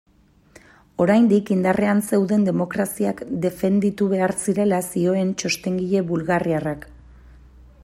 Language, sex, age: Basque, female, 30-39